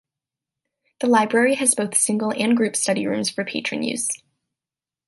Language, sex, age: English, female, 19-29